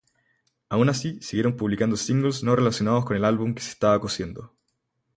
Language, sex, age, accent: Spanish, male, 19-29, Chileno: Chile, Cuyo